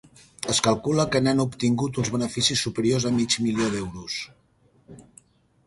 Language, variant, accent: Catalan, Central, central